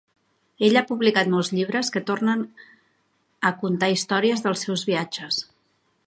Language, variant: Catalan, Central